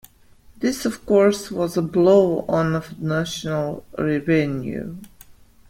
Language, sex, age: English, female, 50-59